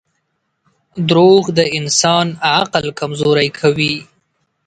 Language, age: Pashto, 19-29